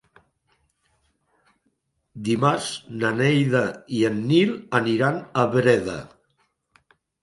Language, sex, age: Catalan, male, 60-69